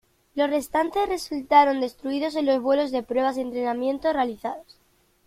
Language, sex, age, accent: Spanish, female, under 19, España: Sur peninsular (Andalucia, Extremadura, Murcia)